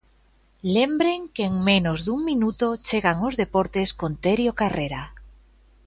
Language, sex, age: Galician, female, 40-49